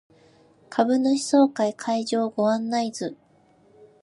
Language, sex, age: Japanese, female, 19-29